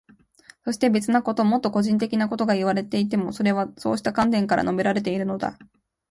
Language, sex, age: Japanese, female, 19-29